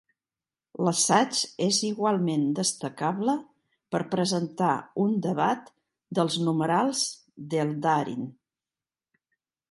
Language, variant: Catalan, Central